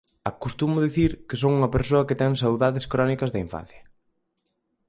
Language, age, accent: Galician, 19-29, Oriental (común en zona oriental)